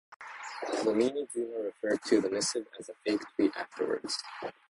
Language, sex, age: English, male, 19-29